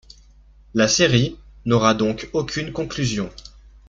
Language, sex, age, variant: French, male, 19-29, Français de métropole